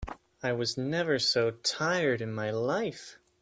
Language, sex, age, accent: English, male, 19-29, United States English